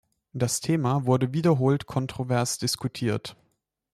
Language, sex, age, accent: German, male, 19-29, Deutschland Deutsch